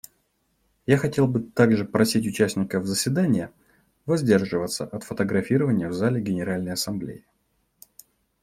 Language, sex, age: Russian, male, 30-39